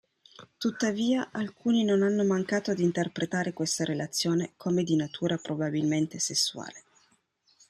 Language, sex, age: Italian, female, 30-39